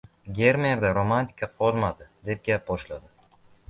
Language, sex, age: Uzbek, male, under 19